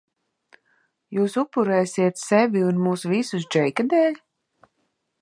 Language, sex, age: Latvian, female, 30-39